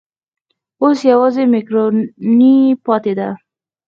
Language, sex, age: Pashto, female, 19-29